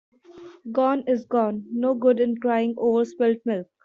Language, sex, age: English, female, 19-29